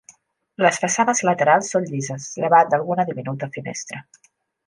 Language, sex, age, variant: Catalan, female, 30-39, Central